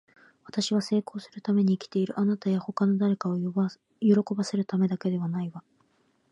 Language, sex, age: Japanese, female, 19-29